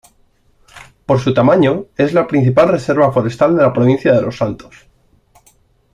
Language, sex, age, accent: Spanish, male, under 19, España: Centro-Sur peninsular (Madrid, Toledo, Castilla-La Mancha)